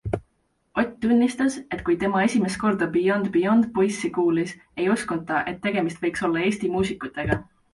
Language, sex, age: Estonian, female, 19-29